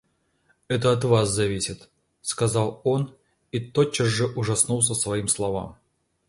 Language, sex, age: Russian, male, 40-49